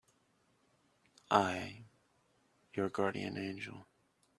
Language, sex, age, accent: English, male, 30-39, United States English